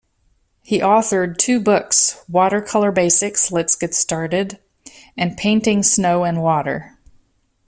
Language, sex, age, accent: English, female, 50-59, United States English